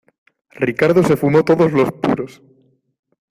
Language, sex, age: Spanish, male, 19-29